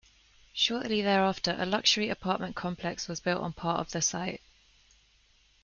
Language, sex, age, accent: English, female, 30-39, England English